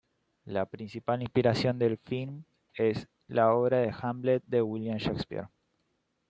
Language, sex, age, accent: Spanish, male, 19-29, Rioplatense: Argentina, Uruguay, este de Bolivia, Paraguay